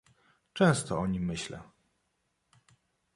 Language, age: Polish, 40-49